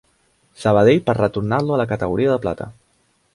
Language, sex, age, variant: Catalan, male, 19-29, Central